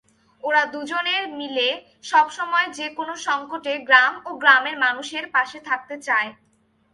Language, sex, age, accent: Bengali, female, 19-29, Bangla